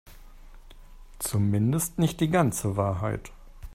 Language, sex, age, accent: German, male, 50-59, Deutschland Deutsch